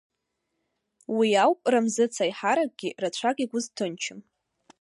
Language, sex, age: Abkhazian, female, 19-29